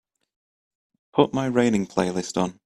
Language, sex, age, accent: English, male, 19-29, England English